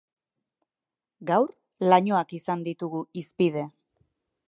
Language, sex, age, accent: Basque, female, 30-39, Erdialdekoa edo Nafarra (Gipuzkoa, Nafarroa)